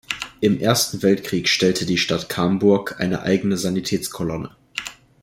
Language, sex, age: German, male, under 19